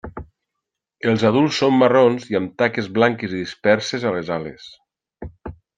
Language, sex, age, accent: Catalan, male, 50-59, valencià